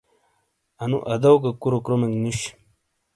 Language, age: Shina, 30-39